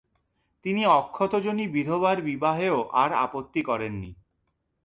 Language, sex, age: Bengali, male, 30-39